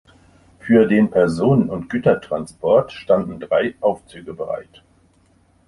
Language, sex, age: German, male, 60-69